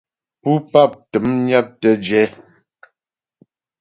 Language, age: Ghomala, 19-29